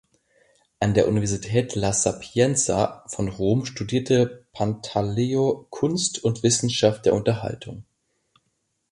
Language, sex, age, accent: German, male, 19-29, Deutschland Deutsch